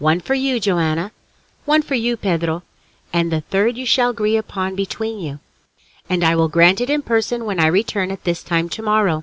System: none